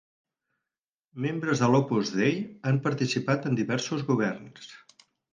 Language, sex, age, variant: Catalan, male, 60-69, Central